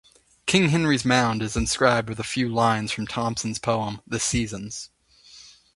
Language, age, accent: English, 19-29, United States English